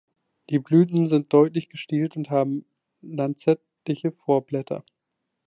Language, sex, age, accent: German, male, 19-29, Deutschland Deutsch